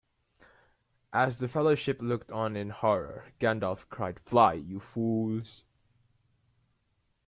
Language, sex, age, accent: English, male, 19-29, Australian English